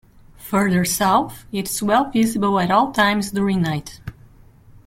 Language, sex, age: English, female, 40-49